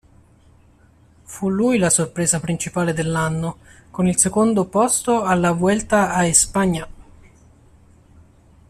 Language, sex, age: Italian, male, 30-39